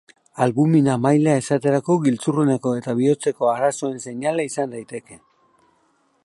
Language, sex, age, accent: Basque, male, 50-59, Mendebalekoa (Araba, Bizkaia, Gipuzkoako mendebaleko herri batzuk)